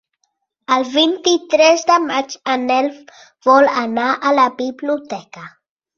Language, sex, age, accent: Catalan, female, 40-49, Oriental